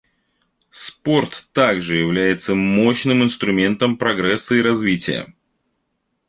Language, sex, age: Russian, male, 30-39